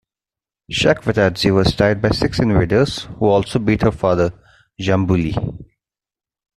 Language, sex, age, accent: English, male, 19-29, India and South Asia (India, Pakistan, Sri Lanka)